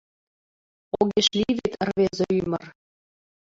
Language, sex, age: Mari, female, 19-29